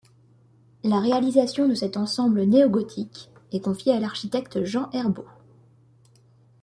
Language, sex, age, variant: French, female, 19-29, Français de métropole